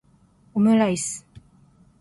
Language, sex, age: Japanese, female, 19-29